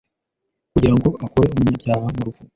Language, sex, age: Kinyarwanda, male, 19-29